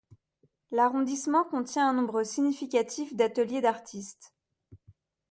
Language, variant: French, Français de métropole